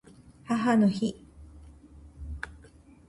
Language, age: Japanese, 50-59